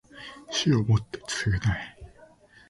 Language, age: Japanese, 19-29